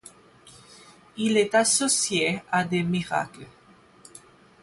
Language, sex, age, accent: French, male, 19-29, Français du Royaume-Uni; Français des États-Unis